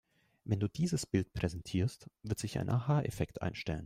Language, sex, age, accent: German, male, 19-29, Deutschland Deutsch